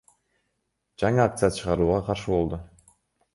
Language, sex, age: Kyrgyz, male, under 19